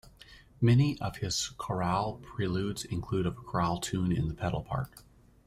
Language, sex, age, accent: English, male, 50-59, Canadian English